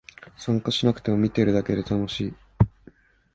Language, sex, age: Japanese, male, 19-29